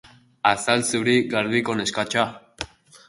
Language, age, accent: Basque, under 19, Erdialdekoa edo Nafarra (Gipuzkoa, Nafarroa)